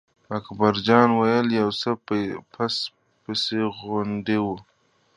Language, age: Pashto, 19-29